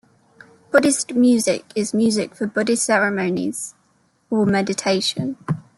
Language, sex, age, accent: English, female, 19-29, England English